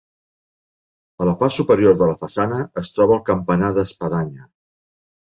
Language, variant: Catalan, Central